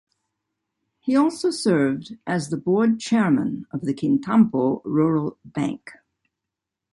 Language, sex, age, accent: English, female, 70-79, United States English